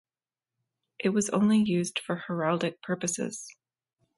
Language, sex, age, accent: English, female, 30-39, United States English